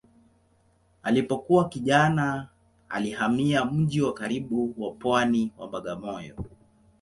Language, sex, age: Swahili, male, 19-29